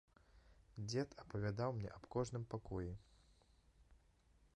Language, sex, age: Belarusian, male, 19-29